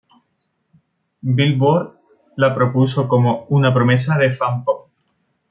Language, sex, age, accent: Spanish, male, under 19, España: Sur peninsular (Andalucia, Extremadura, Murcia)